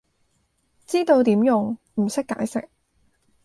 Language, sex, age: Cantonese, female, 19-29